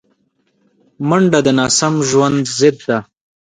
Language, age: Pashto, 19-29